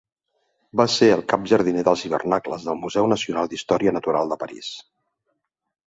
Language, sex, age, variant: Catalan, male, 50-59, Central